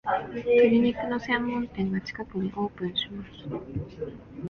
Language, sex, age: Japanese, female, 19-29